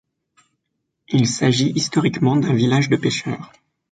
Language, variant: French, Français de métropole